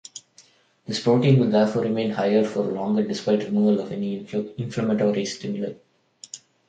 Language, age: English, 19-29